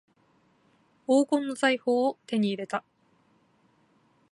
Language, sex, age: Japanese, female, 19-29